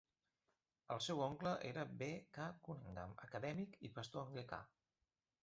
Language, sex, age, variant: Catalan, male, 50-59, Central